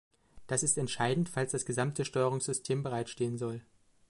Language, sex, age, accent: German, male, 19-29, Deutschland Deutsch